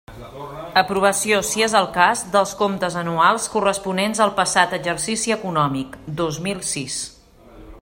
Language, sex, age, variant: Catalan, female, 40-49, Central